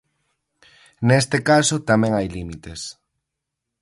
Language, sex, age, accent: Galician, male, 19-29, Oriental (común en zona oriental)